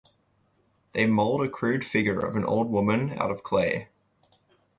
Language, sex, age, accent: English, male, 19-29, Australian English